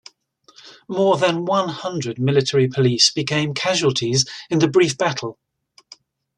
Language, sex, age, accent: English, male, 50-59, England English